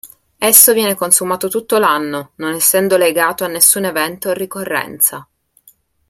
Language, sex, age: Italian, female, 19-29